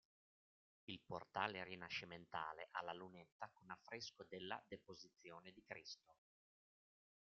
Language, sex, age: Italian, male, 50-59